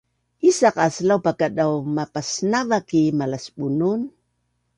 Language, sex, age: Bunun, female, 60-69